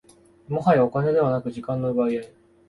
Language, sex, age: Japanese, male, 19-29